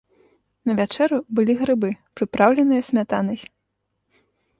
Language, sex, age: Belarusian, female, 19-29